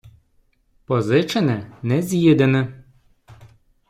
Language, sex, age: Ukrainian, male, 19-29